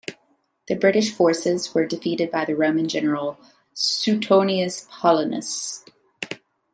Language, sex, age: English, female, 19-29